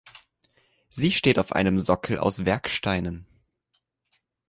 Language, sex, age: German, male, 19-29